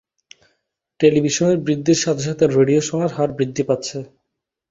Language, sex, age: Bengali, male, 19-29